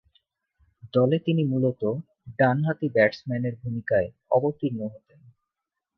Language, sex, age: Bengali, male, 19-29